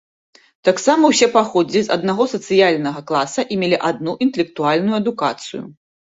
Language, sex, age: Belarusian, female, 40-49